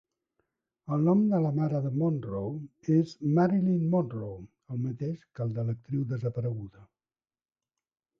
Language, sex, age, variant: Catalan, male, 60-69, Central